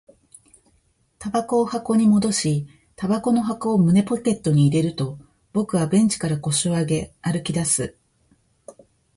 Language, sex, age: Japanese, female, 50-59